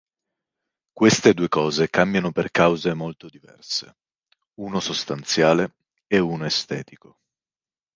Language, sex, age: Italian, male, 19-29